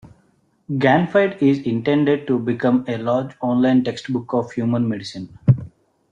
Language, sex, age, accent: English, male, 19-29, United States English